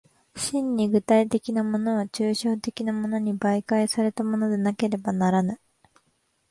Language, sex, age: Japanese, female, 19-29